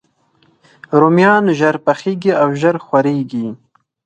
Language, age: Pashto, 19-29